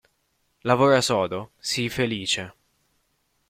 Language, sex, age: Italian, male, 19-29